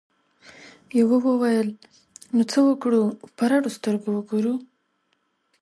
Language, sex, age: Pashto, female, 19-29